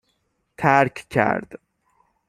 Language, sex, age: Persian, male, 19-29